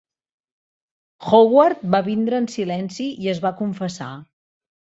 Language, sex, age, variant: Catalan, female, 40-49, Central